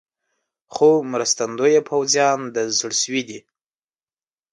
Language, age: Pashto, 19-29